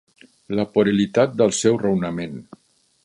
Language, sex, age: Catalan, male, 50-59